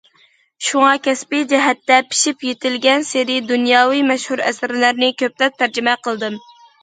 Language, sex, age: Uyghur, female, under 19